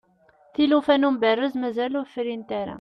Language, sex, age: Kabyle, female, 19-29